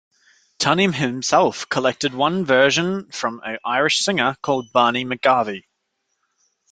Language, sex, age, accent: English, male, 19-29, Australian English